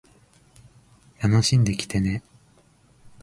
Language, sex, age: Japanese, male, 19-29